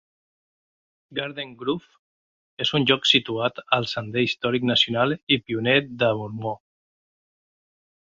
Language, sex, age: Catalan, male, 50-59